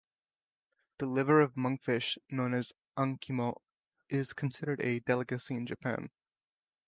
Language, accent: English, United States English